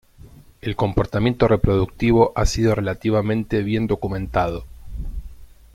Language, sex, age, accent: Spanish, male, 30-39, Rioplatense: Argentina, Uruguay, este de Bolivia, Paraguay